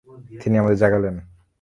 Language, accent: Bengali, প্রমিত; চলিত